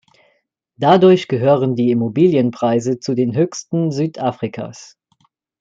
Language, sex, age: German, male, 19-29